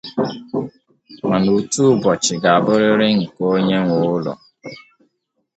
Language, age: Igbo, 19-29